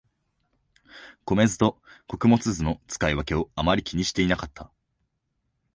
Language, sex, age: Japanese, male, 19-29